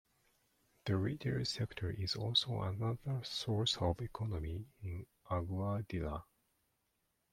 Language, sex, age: English, male, 40-49